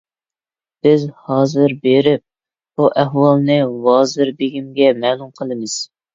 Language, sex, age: Uyghur, male, 19-29